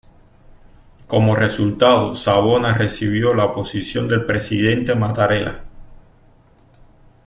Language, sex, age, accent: Spanish, male, 30-39, Caribe: Cuba, Venezuela, Puerto Rico, República Dominicana, Panamá, Colombia caribeña, México caribeño, Costa del golfo de México